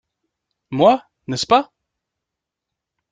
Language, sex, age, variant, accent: French, male, 30-39, Français d'Europe, Français de Belgique